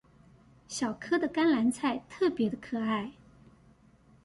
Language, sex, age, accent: Chinese, female, 40-49, 出生地：臺北市